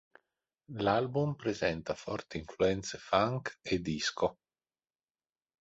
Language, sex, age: Italian, male, 40-49